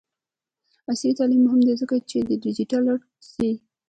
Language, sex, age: Pashto, female, 19-29